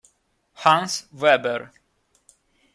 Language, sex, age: Italian, male, 19-29